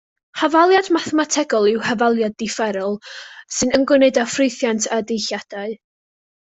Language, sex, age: Welsh, female, under 19